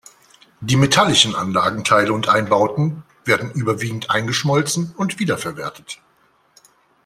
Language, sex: German, male